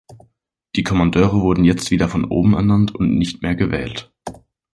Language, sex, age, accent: German, male, 19-29, Deutschland Deutsch